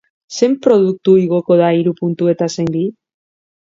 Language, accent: Basque, Mendebalekoa (Araba, Bizkaia, Gipuzkoako mendebaleko herri batzuk)